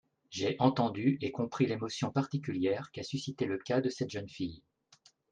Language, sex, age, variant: French, male, 40-49, Français de métropole